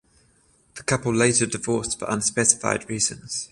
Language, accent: English, United States English; Australian English; England English; New Zealand English; Welsh English